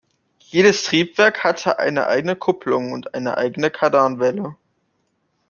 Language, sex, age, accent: German, male, under 19, Deutschland Deutsch